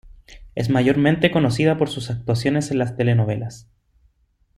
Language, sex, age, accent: Spanish, male, 30-39, Chileno: Chile, Cuyo